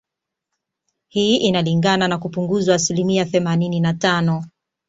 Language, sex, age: Swahili, female, 30-39